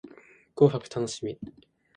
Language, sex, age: Japanese, male, 19-29